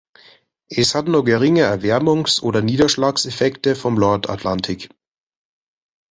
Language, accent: German, Deutschland Deutsch